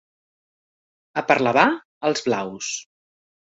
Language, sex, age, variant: Catalan, female, 40-49, Central